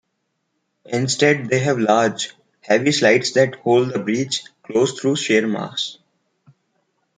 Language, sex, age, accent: English, male, 19-29, India and South Asia (India, Pakistan, Sri Lanka)